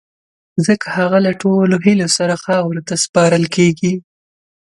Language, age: Pashto, 19-29